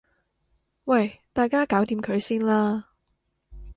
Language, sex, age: Cantonese, female, 19-29